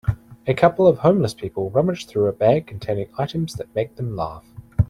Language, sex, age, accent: English, male, 19-29, New Zealand English